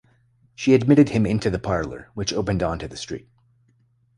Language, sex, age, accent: English, male, 30-39, United States English